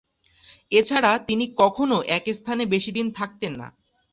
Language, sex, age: Bengali, male, 19-29